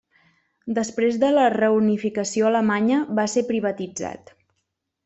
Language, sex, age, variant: Catalan, female, 19-29, Central